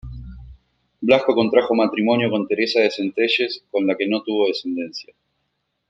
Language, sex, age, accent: Spanish, male, 30-39, Rioplatense: Argentina, Uruguay, este de Bolivia, Paraguay